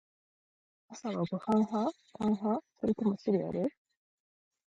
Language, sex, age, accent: Japanese, female, 19-29, 標準語